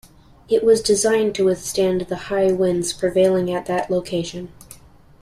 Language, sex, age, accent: English, male, under 19, United States English